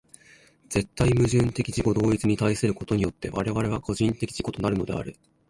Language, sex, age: Japanese, female, 19-29